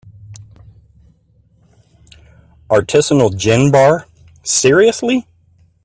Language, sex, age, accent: English, male, 50-59, United States English